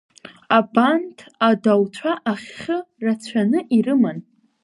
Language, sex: Abkhazian, female